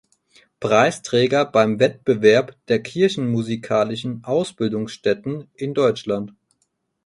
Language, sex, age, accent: German, male, 30-39, Deutschland Deutsch